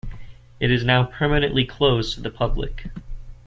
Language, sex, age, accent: English, male, 19-29, United States English